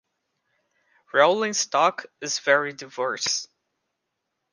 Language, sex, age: English, male, 19-29